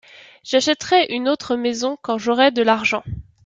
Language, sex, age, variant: French, female, 19-29, Français de métropole